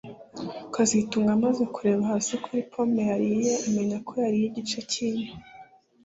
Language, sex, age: Kinyarwanda, female, 19-29